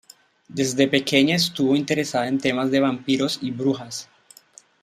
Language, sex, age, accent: Spanish, male, 30-39, Andino-Pacífico: Colombia, Perú, Ecuador, oeste de Bolivia y Venezuela andina